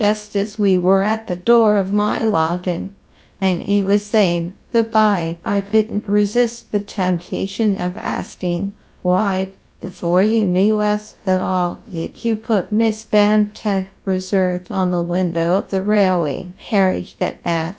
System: TTS, GlowTTS